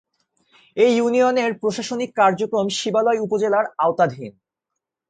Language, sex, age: Bengali, male, 19-29